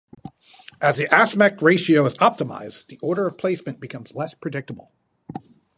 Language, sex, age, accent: English, male, 40-49, United States English